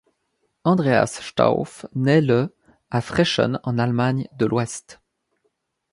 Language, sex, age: French, male, 30-39